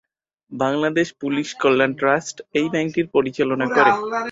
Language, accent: Bengali, Native